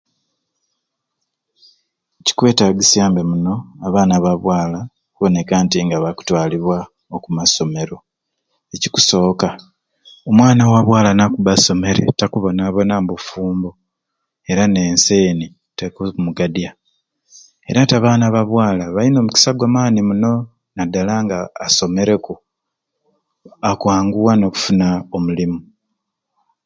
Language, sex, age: Ruuli, male, 40-49